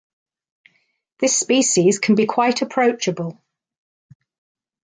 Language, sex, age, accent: English, female, 50-59, England English